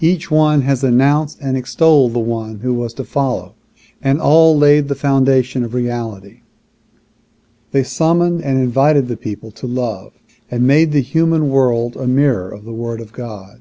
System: none